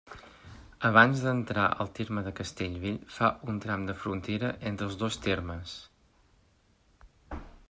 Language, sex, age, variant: Catalan, male, 40-49, Central